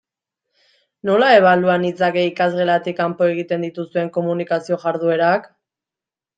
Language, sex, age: Basque, female, 19-29